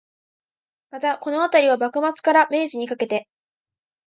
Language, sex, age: Japanese, female, under 19